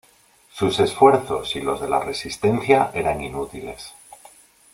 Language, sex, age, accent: Spanish, male, 40-49, España: Norte peninsular (Asturias, Castilla y León, Cantabria, País Vasco, Navarra, Aragón, La Rioja, Guadalajara, Cuenca)